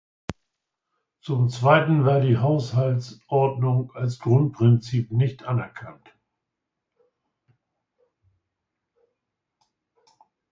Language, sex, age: German, male, 70-79